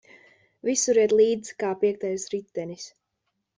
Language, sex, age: Latvian, female, under 19